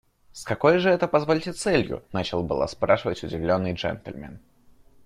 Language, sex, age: Russian, male, 19-29